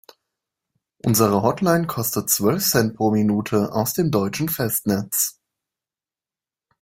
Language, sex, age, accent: German, male, 19-29, Deutschland Deutsch